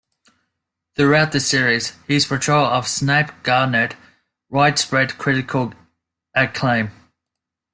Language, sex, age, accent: English, male, 19-29, Australian English